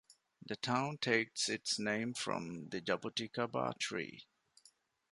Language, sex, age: English, male, 30-39